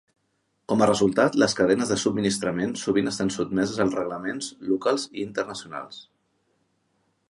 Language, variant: Catalan, Central